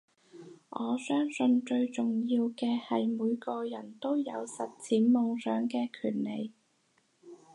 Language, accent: Cantonese, 广州音